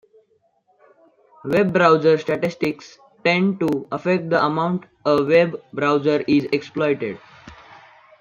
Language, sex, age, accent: English, male, under 19, India and South Asia (India, Pakistan, Sri Lanka)